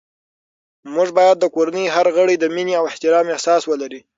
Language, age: Pashto, under 19